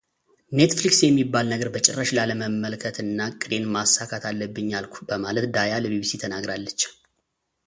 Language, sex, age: Amharic, male, 30-39